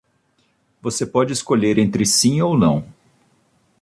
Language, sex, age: Portuguese, male, 50-59